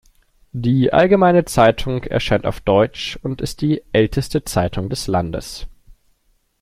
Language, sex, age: German, male, 19-29